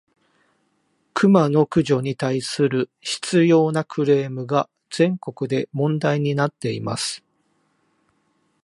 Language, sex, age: Japanese, male, 50-59